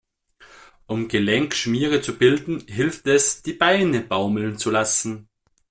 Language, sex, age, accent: German, male, 30-39, Österreichisches Deutsch